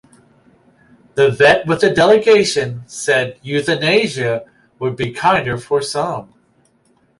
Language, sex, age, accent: English, male, 50-59, United States English